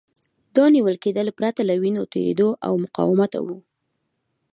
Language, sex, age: Pashto, female, 19-29